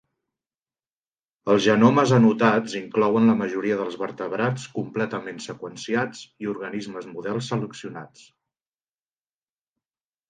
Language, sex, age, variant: Catalan, male, 40-49, Central